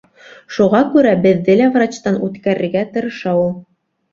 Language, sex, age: Bashkir, female, 30-39